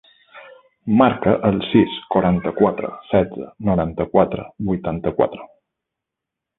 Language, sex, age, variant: Catalan, male, 40-49, Balear